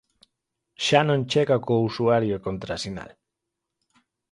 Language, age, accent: Galician, 19-29, Normativo (estándar)